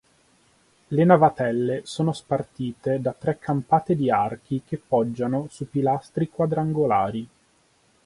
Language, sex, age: Italian, male, 30-39